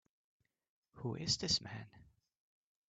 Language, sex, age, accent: English, male, 40-49, New Zealand English